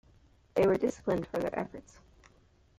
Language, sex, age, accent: English, female, under 19, United States English